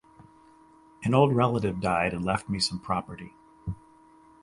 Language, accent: English, United States English